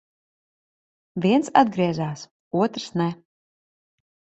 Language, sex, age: Latvian, female, 40-49